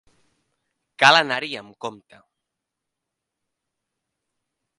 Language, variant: Catalan, Central